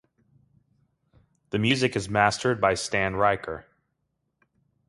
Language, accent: English, United States English